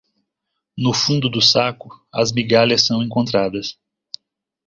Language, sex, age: Portuguese, male, 30-39